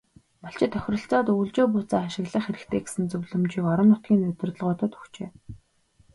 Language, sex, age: Mongolian, female, 19-29